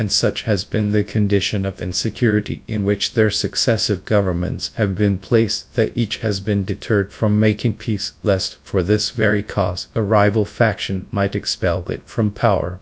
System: TTS, GradTTS